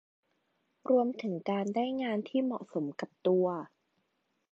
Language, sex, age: Thai, female, 19-29